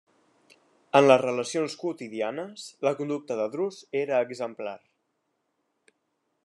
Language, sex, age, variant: Catalan, male, under 19, Central